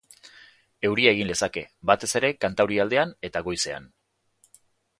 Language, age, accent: Basque, 40-49, Erdialdekoa edo Nafarra (Gipuzkoa, Nafarroa)